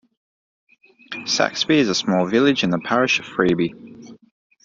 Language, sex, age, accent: English, male, 19-29, Australian English